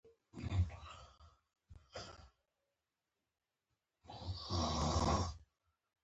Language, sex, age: Pashto, female, 30-39